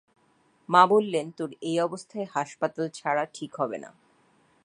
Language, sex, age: Bengali, female, 30-39